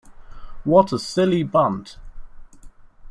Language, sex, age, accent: English, male, under 19, German Accent